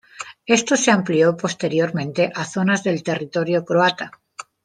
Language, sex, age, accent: Spanish, female, 40-49, España: Sur peninsular (Andalucia, Extremadura, Murcia)